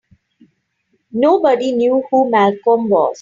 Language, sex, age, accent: English, female, 50-59, India and South Asia (India, Pakistan, Sri Lanka)